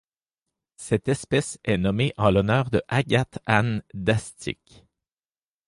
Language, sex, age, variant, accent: French, male, 30-39, Français d'Amérique du Nord, Français du Canada